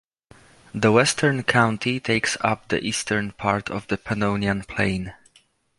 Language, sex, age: English, male, 30-39